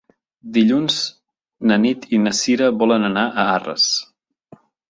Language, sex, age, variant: Catalan, male, 30-39, Central